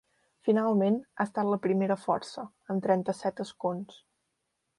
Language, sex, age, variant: Catalan, female, 19-29, Central